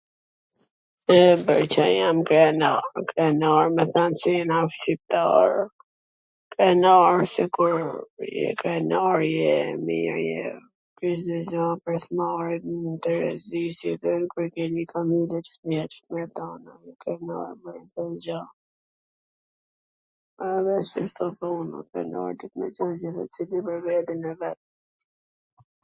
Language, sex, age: Gheg Albanian, female, 50-59